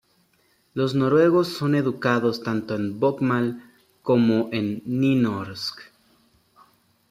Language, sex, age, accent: Spanish, male, 19-29, México